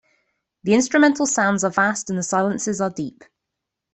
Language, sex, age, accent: English, female, 30-39, England English